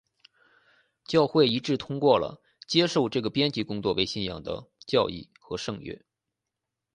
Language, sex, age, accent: Chinese, male, 19-29, 出生地：山东省